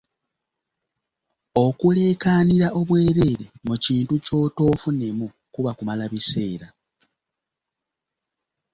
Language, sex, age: Ganda, male, 19-29